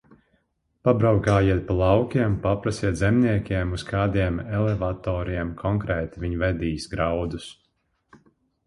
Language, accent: Latvian, Krievu